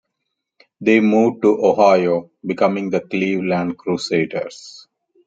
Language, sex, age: English, male, 30-39